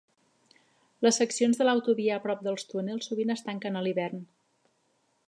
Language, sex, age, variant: Catalan, female, 50-59, Central